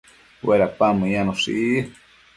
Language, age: Matsés, 19-29